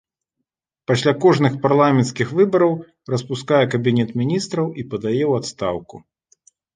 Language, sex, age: Belarusian, male, 40-49